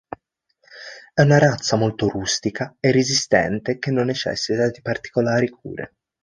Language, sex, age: Italian, male, 19-29